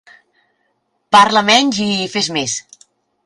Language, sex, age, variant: Catalan, female, 50-59, Central